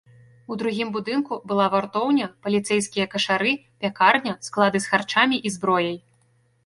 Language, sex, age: Belarusian, female, 19-29